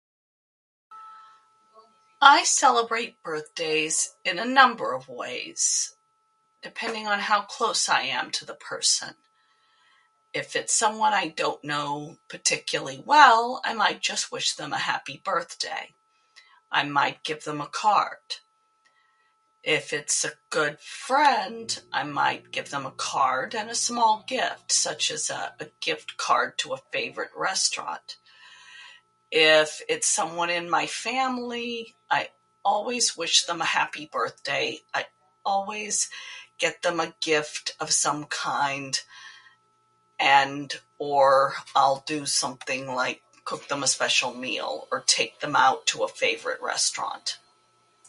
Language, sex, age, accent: English, female, 50-59, United States English